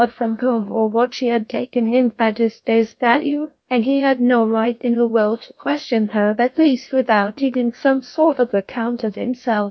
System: TTS, GlowTTS